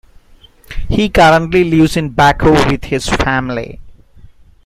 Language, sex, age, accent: English, male, 30-39, India and South Asia (India, Pakistan, Sri Lanka)